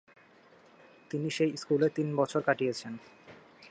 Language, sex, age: Bengali, male, 19-29